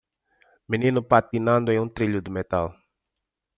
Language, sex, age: Portuguese, male, 30-39